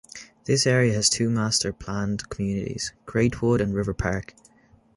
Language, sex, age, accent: English, male, 19-29, Irish English